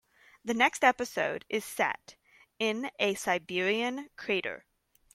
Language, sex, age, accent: English, female, 19-29, United States English